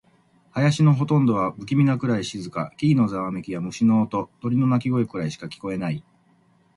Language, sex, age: Japanese, male, 50-59